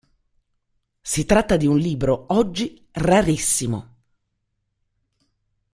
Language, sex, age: Italian, female, 40-49